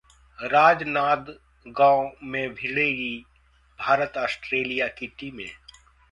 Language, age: Hindi, 40-49